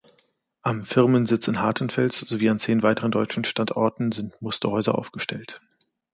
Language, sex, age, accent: German, male, 30-39, Deutschland Deutsch